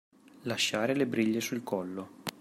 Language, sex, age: Italian, male, 30-39